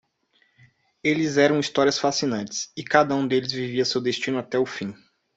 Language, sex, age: Portuguese, male, 19-29